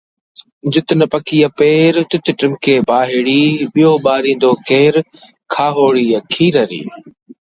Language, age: English, 30-39